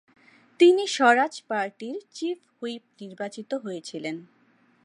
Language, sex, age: Bengali, male, 30-39